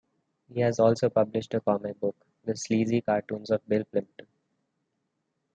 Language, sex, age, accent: English, male, 19-29, India and South Asia (India, Pakistan, Sri Lanka)